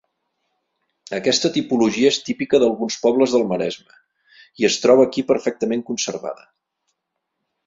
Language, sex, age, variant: Catalan, male, 40-49, Central